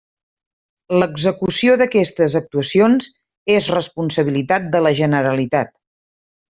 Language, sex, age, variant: Catalan, female, 50-59, Central